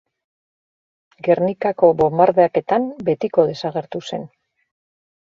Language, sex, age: Basque, female, 40-49